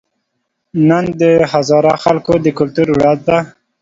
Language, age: Pashto, 19-29